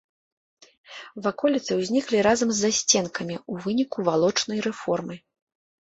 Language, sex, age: Belarusian, female, 30-39